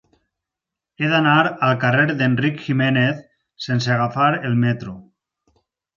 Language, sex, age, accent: Catalan, male, 30-39, valencià